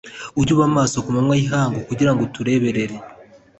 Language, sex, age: Kinyarwanda, male, 19-29